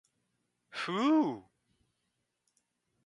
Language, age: Japanese, 30-39